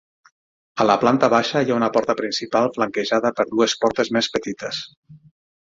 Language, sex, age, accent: Catalan, male, 40-49, central; nord-occidental